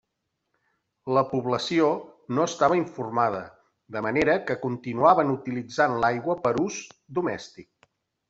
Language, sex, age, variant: Catalan, male, 50-59, Septentrional